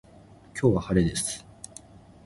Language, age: Japanese, under 19